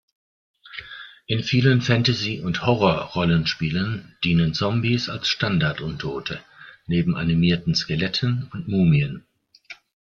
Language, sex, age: German, male, 60-69